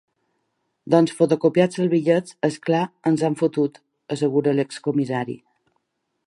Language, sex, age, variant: Catalan, female, 40-49, Balear